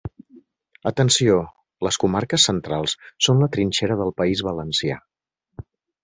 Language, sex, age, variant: Catalan, male, 40-49, Central